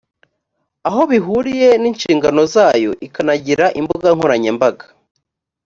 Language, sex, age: Kinyarwanda, male, 30-39